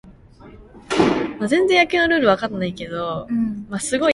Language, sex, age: Korean, female, 19-29